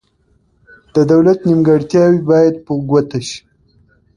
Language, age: Pashto, 19-29